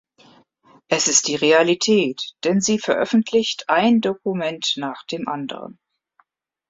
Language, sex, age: German, female, 50-59